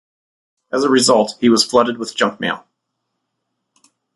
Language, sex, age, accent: English, male, 40-49, United States English